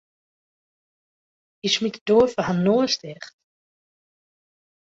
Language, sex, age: Western Frisian, female, under 19